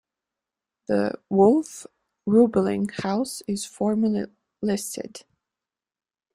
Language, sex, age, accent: English, female, 19-29, United States English